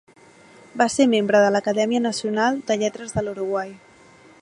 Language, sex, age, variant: Catalan, female, 19-29, Central